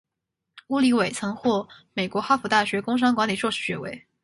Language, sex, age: Chinese, female, 19-29